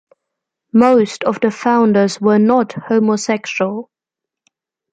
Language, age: English, 19-29